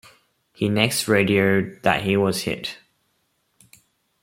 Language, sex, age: English, male, 19-29